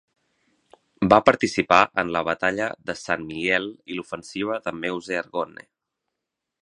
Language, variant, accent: Catalan, Central, Empordanès; Oriental